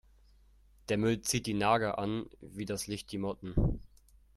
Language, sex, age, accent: German, male, under 19, Deutschland Deutsch